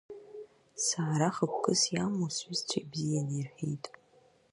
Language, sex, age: Abkhazian, female, under 19